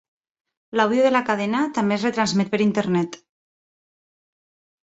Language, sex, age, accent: Catalan, female, 30-39, Ebrenc